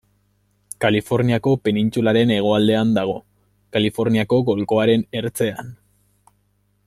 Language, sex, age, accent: Basque, male, 19-29, Mendebalekoa (Araba, Bizkaia, Gipuzkoako mendebaleko herri batzuk)